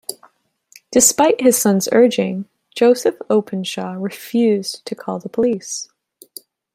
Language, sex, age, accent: English, female, 19-29, Canadian English